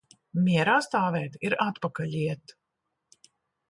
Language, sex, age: Latvian, female, 60-69